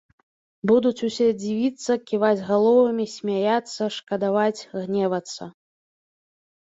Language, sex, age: Belarusian, female, 19-29